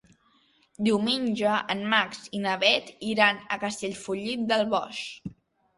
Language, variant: Catalan, Central